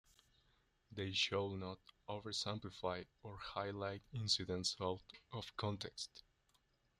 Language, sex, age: English, male, 19-29